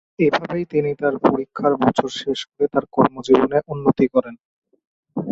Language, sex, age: Bengali, male, under 19